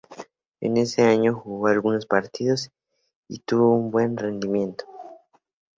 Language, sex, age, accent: Spanish, male, under 19, México